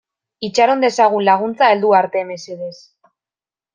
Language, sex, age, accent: Basque, female, 19-29, Mendebalekoa (Araba, Bizkaia, Gipuzkoako mendebaleko herri batzuk)